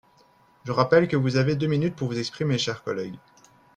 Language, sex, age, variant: French, male, 19-29, Français de métropole